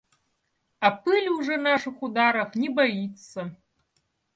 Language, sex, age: Russian, female, 40-49